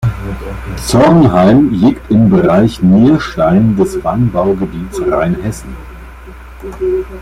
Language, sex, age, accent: German, male, 40-49, Deutschland Deutsch